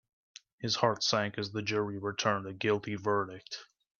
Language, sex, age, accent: English, male, 19-29, United States English